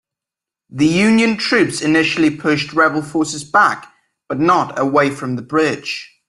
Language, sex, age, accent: English, male, 19-29, England English